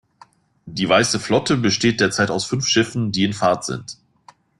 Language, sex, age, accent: German, male, 40-49, Deutschland Deutsch